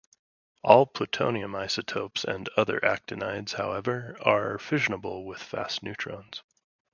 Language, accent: English, United States English